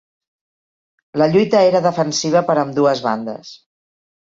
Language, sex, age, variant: Catalan, female, 40-49, Central